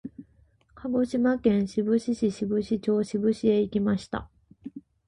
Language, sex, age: Japanese, female, 19-29